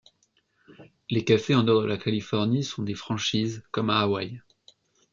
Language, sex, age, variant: French, male, under 19, Français de métropole